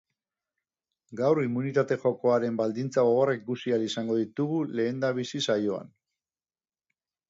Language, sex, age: Basque, male, 40-49